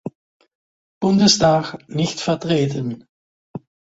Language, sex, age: German, male, 70-79